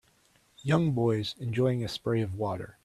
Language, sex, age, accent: English, male, 40-49, United States English